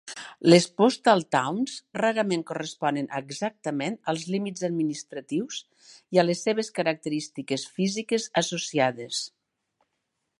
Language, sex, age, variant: Catalan, female, 60-69, Nord-Occidental